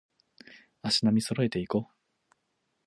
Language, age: Japanese, 19-29